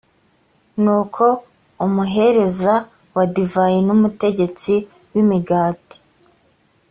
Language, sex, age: Kinyarwanda, female, 19-29